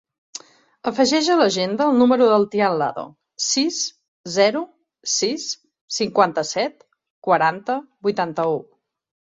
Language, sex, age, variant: Catalan, female, 30-39, Central